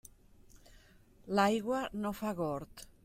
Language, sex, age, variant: Catalan, female, 50-59, Central